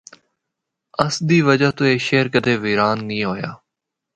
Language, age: Northern Hindko, 19-29